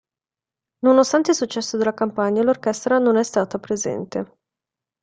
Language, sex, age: Italian, female, 19-29